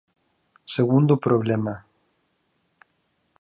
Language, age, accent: Galician, 40-49, Normativo (estándar)